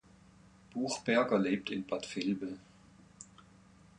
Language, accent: German, Deutschland Deutsch